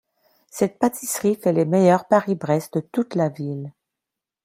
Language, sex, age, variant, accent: French, female, 40-49, Français d'Amérique du Nord, Français du Canada